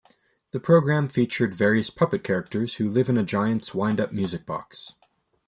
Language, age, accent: English, 19-29, United States English